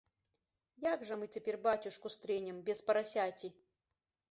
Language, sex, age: Belarusian, female, 50-59